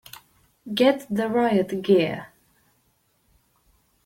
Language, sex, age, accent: English, female, 19-29, United States English